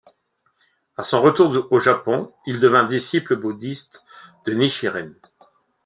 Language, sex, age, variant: French, male, 50-59, Français de métropole